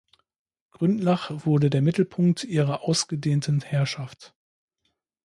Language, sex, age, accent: German, male, 40-49, Deutschland Deutsch